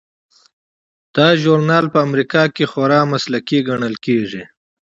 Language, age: Pashto, 30-39